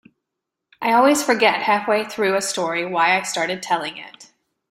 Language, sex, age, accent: English, female, 50-59, United States English